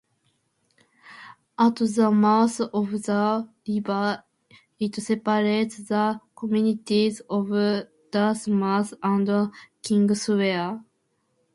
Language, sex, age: English, female, under 19